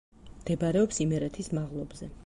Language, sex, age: Georgian, female, 40-49